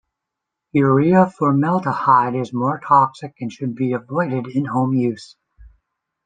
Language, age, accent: English, 30-39, United States English